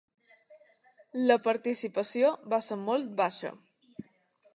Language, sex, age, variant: Catalan, female, under 19, Balear